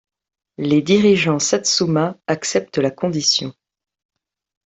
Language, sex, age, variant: French, female, 30-39, Français de métropole